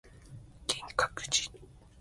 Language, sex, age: Japanese, male, 19-29